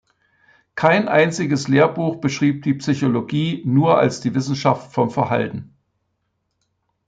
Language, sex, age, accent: German, male, 70-79, Deutschland Deutsch